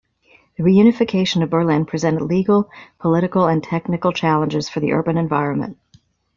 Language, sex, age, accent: English, female, 50-59, United States English